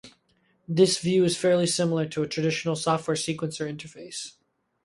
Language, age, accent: English, under 19, United States English